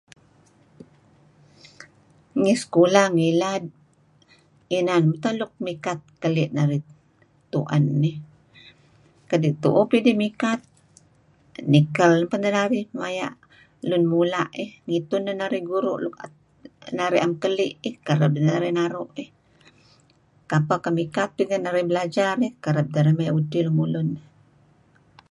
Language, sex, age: Kelabit, female, 60-69